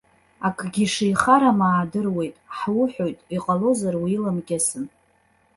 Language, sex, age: Abkhazian, female, 30-39